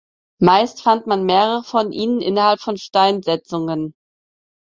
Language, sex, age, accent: German, female, 19-29, Deutschland Deutsch